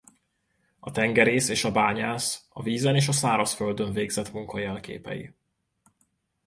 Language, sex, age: Hungarian, male, 30-39